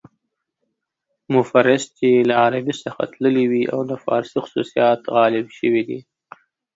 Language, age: Pashto, 30-39